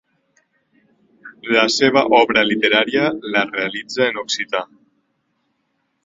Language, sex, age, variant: Catalan, male, 19-29, Nord-Occidental